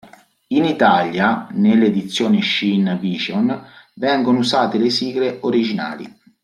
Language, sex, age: Italian, male, 40-49